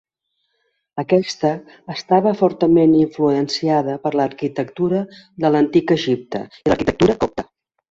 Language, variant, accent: Catalan, Central, central